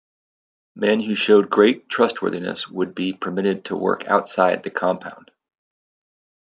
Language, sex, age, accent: English, male, 50-59, United States English